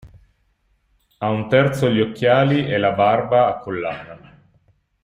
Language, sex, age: Italian, male, 30-39